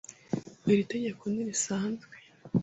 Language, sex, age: Kinyarwanda, female, 50-59